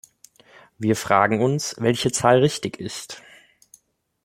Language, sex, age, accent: German, male, 30-39, Deutschland Deutsch